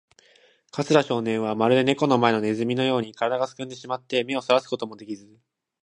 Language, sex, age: Japanese, male, 19-29